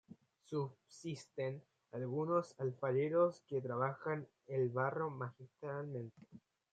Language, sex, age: Spanish, male, 19-29